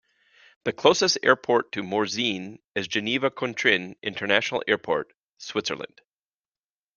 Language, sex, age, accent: English, male, 40-49, United States English